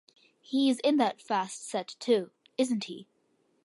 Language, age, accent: English, under 19, United States English